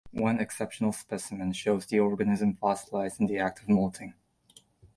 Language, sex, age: English, male, 19-29